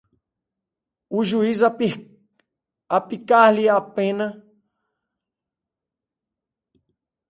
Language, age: Portuguese, 40-49